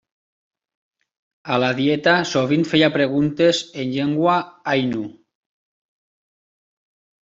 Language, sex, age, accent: Catalan, male, 30-39, valencià